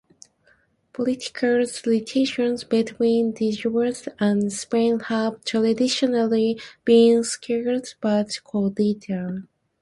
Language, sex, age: English, female, 19-29